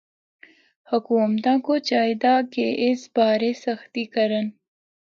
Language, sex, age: Northern Hindko, female, 19-29